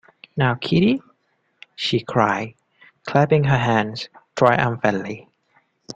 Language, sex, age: English, male, 19-29